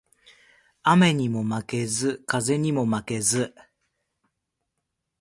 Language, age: Japanese, 50-59